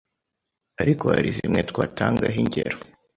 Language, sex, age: Kinyarwanda, male, under 19